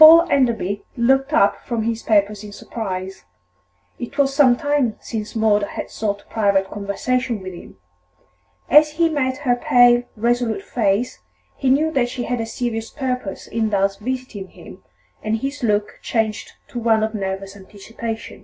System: none